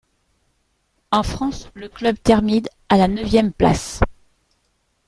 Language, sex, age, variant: French, female, 40-49, Français de métropole